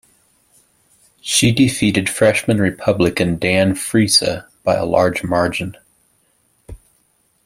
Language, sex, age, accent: English, male, 40-49, United States English